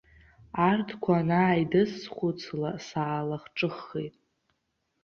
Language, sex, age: Abkhazian, female, 19-29